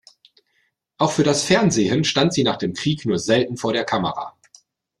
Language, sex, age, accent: German, male, 40-49, Deutschland Deutsch